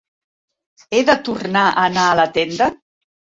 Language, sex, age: Catalan, female, 60-69